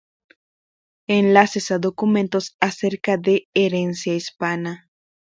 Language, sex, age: Spanish, female, 19-29